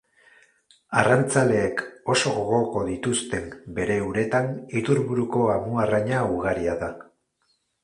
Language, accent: Basque, Mendebalekoa (Araba, Bizkaia, Gipuzkoako mendebaleko herri batzuk)